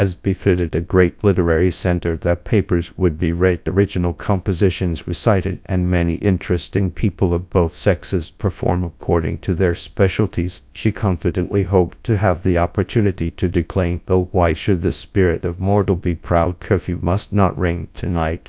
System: TTS, GradTTS